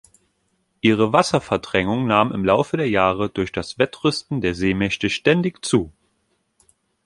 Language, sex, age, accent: German, male, 30-39, Deutschland Deutsch